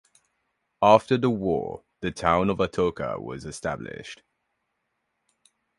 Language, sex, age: English, male, 19-29